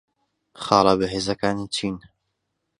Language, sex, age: Central Kurdish, male, 30-39